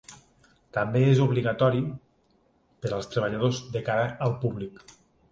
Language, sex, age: Catalan, male, 40-49